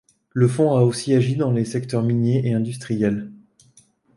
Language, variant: French, Français de métropole